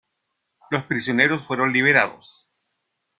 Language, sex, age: Spanish, male, 50-59